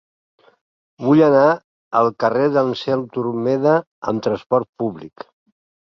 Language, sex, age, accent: Catalan, male, 70-79, valencià